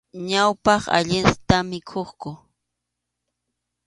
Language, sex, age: Arequipa-La Unión Quechua, female, 30-39